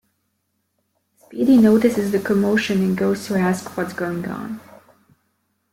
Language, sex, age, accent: English, female, 19-29, United States English